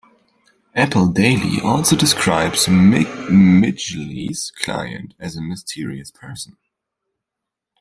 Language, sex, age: English, male, under 19